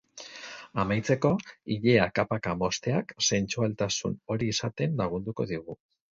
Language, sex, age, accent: Basque, male, 40-49, Mendebalekoa (Araba, Bizkaia, Gipuzkoako mendebaleko herri batzuk)